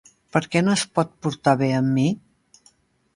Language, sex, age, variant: Catalan, female, 70-79, Central